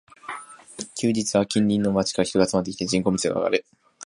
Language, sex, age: Japanese, male, 19-29